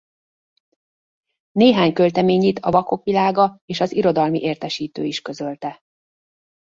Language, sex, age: Hungarian, female, 40-49